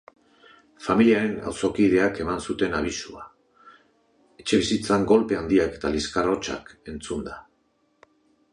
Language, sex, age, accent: Basque, male, 60-69, Mendebalekoa (Araba, Bizkaia, Gipuzkoako mendebaleko herri batzuk)